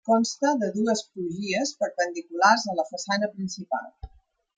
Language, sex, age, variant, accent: Catalan, female, 50-59, Nord-Occidental, Empordanès